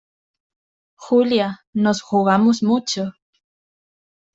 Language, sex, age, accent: Spanish, female, under 19, España: Sur peninsular (Andalucia, Extremadura, Murcia)